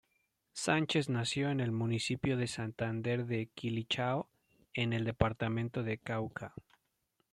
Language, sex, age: Spanish, male, 30-39